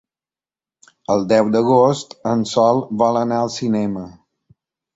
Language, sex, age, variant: Catalan, male, 50-59, Balear